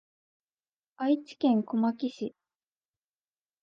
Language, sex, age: Japanese, female, 19-29